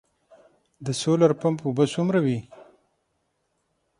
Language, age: Pashto, 40-49